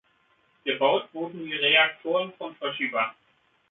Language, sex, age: German, male, 50-59